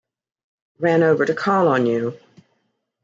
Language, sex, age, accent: English, female, 60-69, United States English